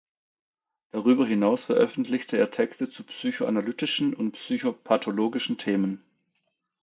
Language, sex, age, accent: German, male, 40-49, Deutschland Deutsch